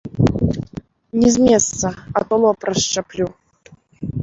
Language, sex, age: Belarusian, female, 19-29